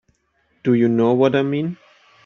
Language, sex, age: English, male, 30-39